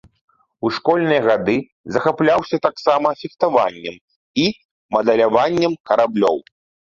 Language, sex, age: Belarusian, male, 30-39